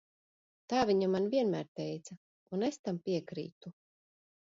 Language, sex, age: Latvian, female, 40-49